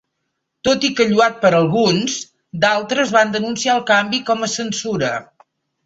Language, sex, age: Catalan, female, 60-69